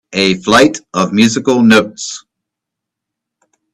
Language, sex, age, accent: English, male, 40-49, United States English